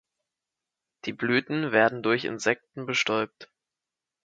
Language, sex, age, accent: German, male, under 19, Deutschland Deutsch